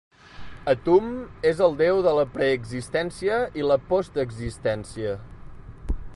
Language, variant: Catalan, Central